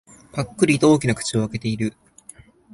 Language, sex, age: Japanese, male, 19-29